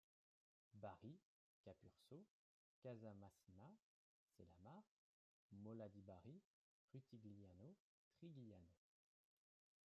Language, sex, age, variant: French, male, 30-39, Français de métropole